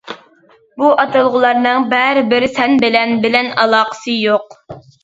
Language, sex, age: Uyghur, female, under 19